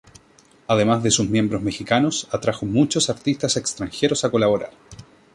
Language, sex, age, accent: Spanish, male, 19-29, Chileno: Chile, Cuyo